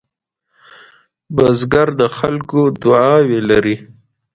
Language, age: Pashto, 30-39